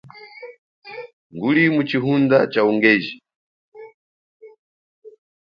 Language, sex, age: Chokwe, male, 40-49